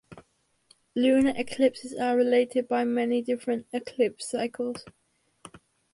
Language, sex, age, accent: English, female, under 19, England English